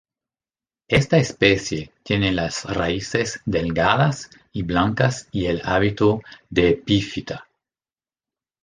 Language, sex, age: Spanish, male, 50-59